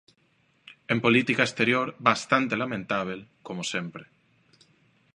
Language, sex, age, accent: Galician, male, 30-39, Neofalante